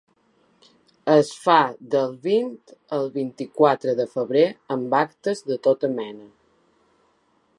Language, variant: Catalan, Balear